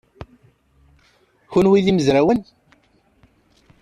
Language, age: Kabyle, 40-49